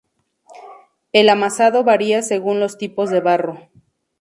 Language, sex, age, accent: Spanish, female, 30-39, México